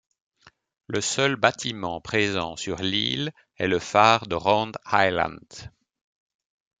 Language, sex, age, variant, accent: French, male, 40-49, Français d'Europe, Français de Belgique